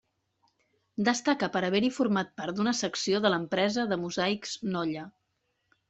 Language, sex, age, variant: Catalan, female, 40-49, Central